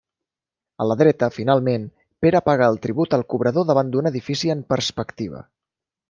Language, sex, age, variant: Catalan, male, 30-39, Central